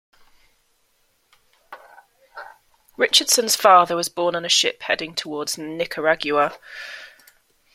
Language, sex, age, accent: English, female, 40-49, England English